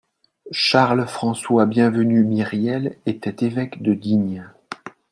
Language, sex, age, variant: French, male, 40-49, Français de métropole